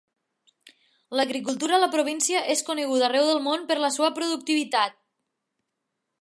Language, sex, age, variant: Catalan, female, 19-29, Nord-Occidental